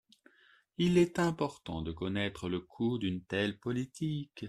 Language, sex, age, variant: French, male, 30-39, Français de métropole